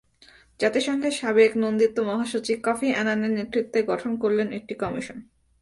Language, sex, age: Bengali, female, 19-29